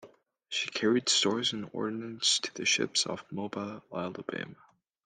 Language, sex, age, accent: English, male, under 19, Canadian English